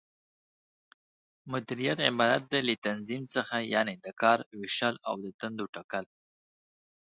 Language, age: Pashto, 19-29